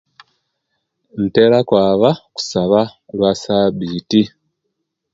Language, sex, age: Kenyi, male, 40-49